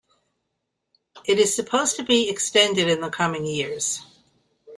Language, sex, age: English, female, 70-79